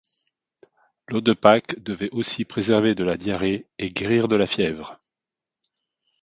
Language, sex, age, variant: French, male, 40-49, Français de métropole